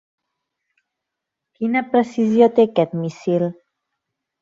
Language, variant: Catalan, Central